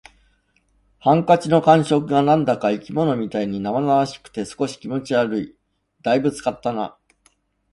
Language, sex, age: Japanese, male, 60-69